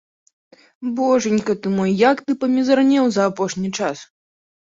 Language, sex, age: Belarusian, female, 19-29